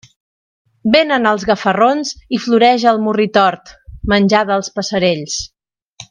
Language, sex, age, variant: Catalan, female, 40-49, Central